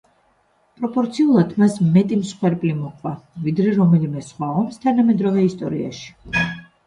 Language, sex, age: Georgian, female, 40-49